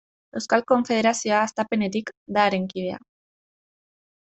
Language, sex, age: Basque, female, 19-29